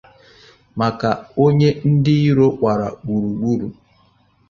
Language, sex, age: Igbo, male, 30-39